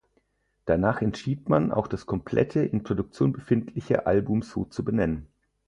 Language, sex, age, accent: German, male, 30-39, Deutschland Deutsch